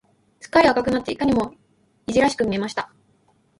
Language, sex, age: Japanese, female, 19-29